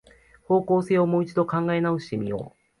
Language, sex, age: Japanese, male, 19-29